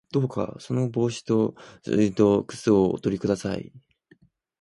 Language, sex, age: Japanese, male, under 19